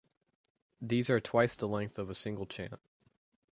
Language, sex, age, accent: English, male, under 19, United States English